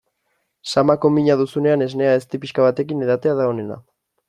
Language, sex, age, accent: Basque, male, 19-29, Erdialdekoa edo Nafarra (Gipuzkoa, Nafarroa)